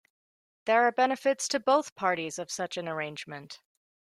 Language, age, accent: English, 30-39, United States English